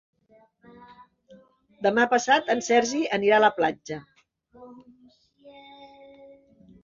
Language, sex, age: Catalan, female, 50-59